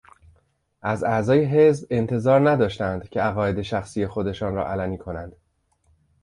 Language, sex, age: Persian, male, 40-49